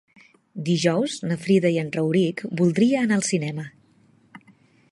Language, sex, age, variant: Catalan, female, 30-39, Central